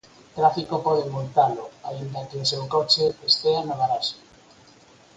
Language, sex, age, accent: Galician, male, 50-59, Normativo (estándar)